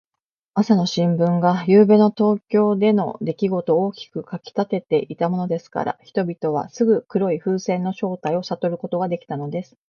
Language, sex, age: Japanese, female, 50-59